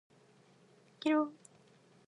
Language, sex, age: Japanese, female, 19-29